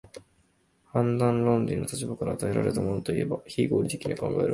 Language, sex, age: Japanese, male, 19-29